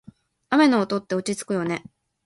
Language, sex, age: Japanese, female, 19-29